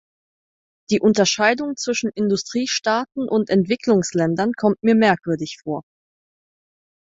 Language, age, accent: German, 19-29, Deutschland Deutsch